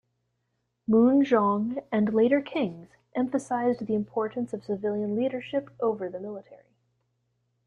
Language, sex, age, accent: English, female, 30-39, United States English